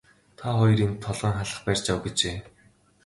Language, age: Mongolian, 19-29